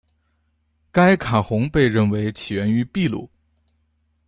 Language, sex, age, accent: Chinese, male, 19-29, 出生地：河北省